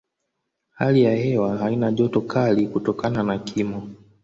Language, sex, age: Swahili, male, 19-29